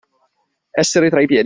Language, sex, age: Italian, male, 19-29